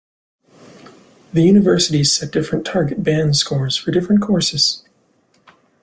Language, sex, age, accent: English, male, 19-29, Canadian English